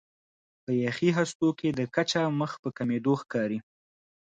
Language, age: Pashto, 19-29